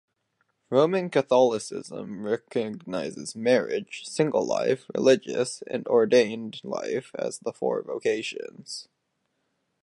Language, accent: English, United States English